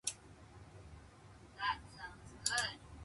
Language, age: Japanese, 30-39